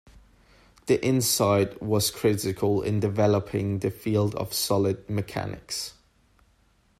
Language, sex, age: English, male, 19-29